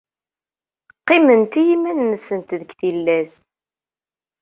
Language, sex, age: Kabyle, female, 30-39